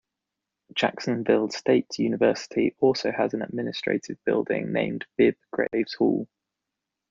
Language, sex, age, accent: English, male, 19-29, England English